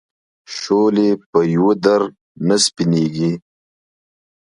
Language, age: Pashto, 30-39